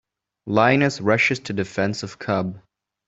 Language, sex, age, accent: English, male, 19-29, United States English